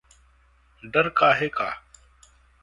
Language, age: Hindi, 40-49